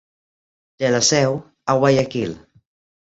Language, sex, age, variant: Catalan, male, under 19, Central